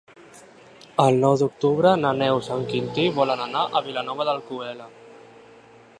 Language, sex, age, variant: Catalan, male, 19-29, Central